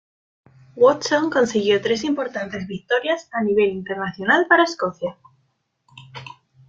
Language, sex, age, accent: Spanish, female, 19-29, España: Norte peninsular (Asturias, Castilla y León, Cantabria, País Vasco, Navarra, Aragón, La Rioja, Guadalajara, Cuenca)